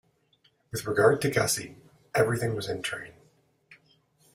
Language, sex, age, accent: English, male, 30-39, Canadian English